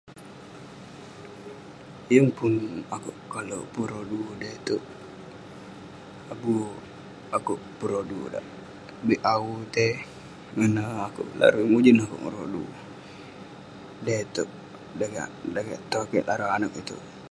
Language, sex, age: Western Penan, male, under 19